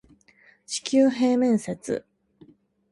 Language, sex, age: Japanese, female, 19-29